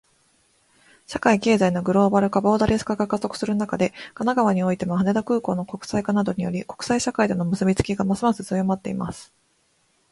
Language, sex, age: Japanese, female, 19-29